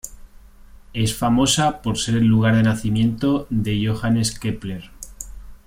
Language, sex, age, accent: Spanish, male, 30-39, España: Norte peninsular (Asturias, Castilla y León, Cantabria, País Vasco, Navarra, Aragón, La Rioja, Guadalajara, Cuenca)